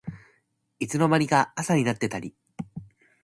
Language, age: Japanese, under 19